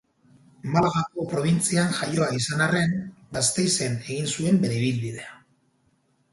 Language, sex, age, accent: Basque, male, 40-49, Mendebalekoa (Araba, Bizkaia, Gipuzkoako mendebaleko herri batzuk)